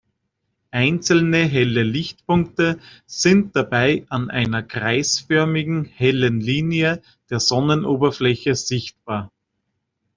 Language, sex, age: German, male, 30-39